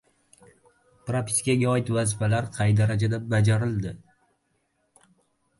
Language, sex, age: Uzbek, male, 19-29